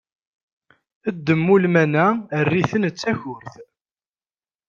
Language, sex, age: Kabyle, male, 19-29